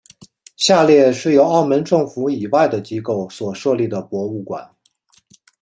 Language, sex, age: Chinese, male, 30-39